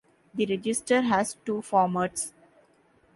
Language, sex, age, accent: English, female, 19-29, India and South Asia (India, Pakistan, Sri Lanka)